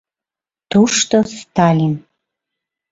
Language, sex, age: Mari, female, 30-39